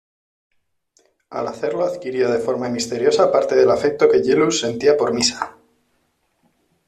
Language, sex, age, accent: Spanish, male, 40-49, España: Norte peninsular (Asturias, Castilla y León, Cantabria, País Vasco, Navarra, Aragón, La Rioja, Guadalajara, Cuenca)